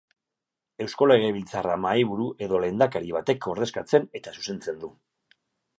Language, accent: Basque, Erdialdekoa edo Nafarra (Gipuzkoa, Nafarroa)